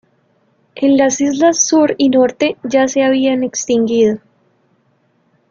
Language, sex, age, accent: Spanish, female, 19-29, Andino-Pacífico: Colombia, Perú, Ecuador, oeste de Bolivia y Venezuela andina